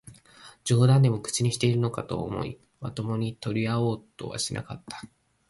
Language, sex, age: Japanese, male, 19-29